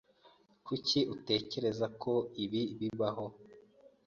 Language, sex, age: Kinyarwanda, male, 19-29